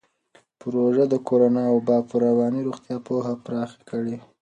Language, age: Pashto, under 19